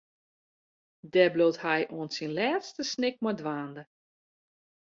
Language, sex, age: Western Frisian, female, 40-49